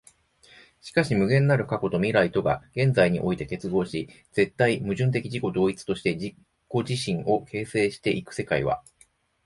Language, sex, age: Japanese, male, 40-49